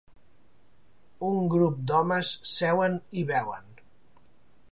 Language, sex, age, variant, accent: Catalan, male, 30-39, Central, Oriental